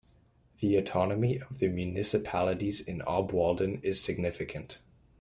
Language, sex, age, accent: English, male, 19-29, Canadian English